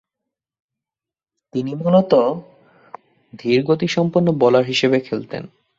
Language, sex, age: Bengali, male, 19-29